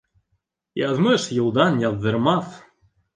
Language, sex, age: Bashkir, male, 19-29